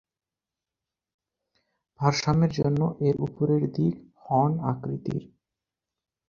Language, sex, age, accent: Bengali, male, 19-29, Native